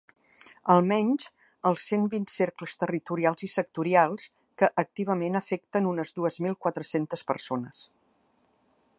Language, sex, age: Catalan, female, 60-69